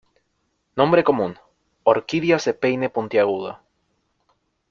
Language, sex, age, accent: Spanish, male, 19-29, México